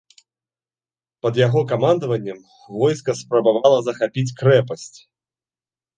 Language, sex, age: Belarusian, male, 30-39